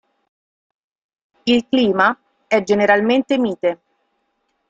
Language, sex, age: Italian, female, 30-39